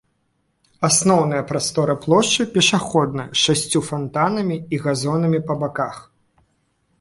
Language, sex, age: Belarusian, male, 19-29